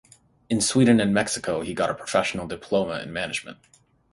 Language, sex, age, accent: English, male, 30-39, United States English; Canadian English